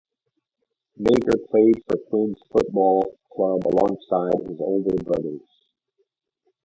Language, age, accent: English, 40-49, United States English